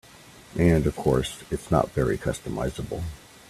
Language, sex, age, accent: English, male, 40-49, United States English